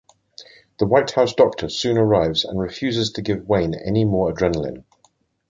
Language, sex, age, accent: English, male, 50-59, England English